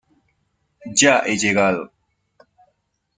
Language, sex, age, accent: Spanish, male, 19-29, Andino-Pacífico: Colombia, Perú, Ecuador, oeste de Bolivia y Venezuela andina